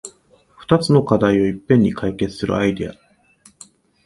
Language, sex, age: Japanese, male, 40-49